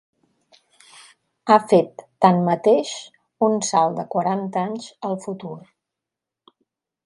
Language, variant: Catalan, Central